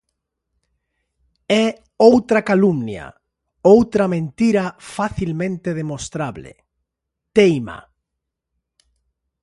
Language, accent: Galician, Normativo (estándar)